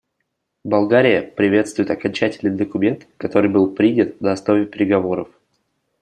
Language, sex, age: Russian, male, under 19